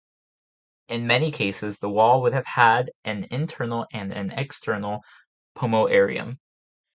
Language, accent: English, United States English